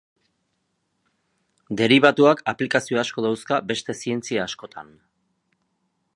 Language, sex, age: Basque, male, 50-59